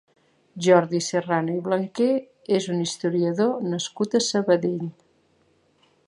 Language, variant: Catalan, Central